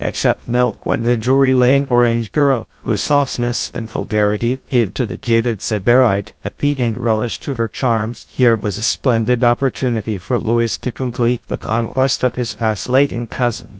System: TTS, GlowTTS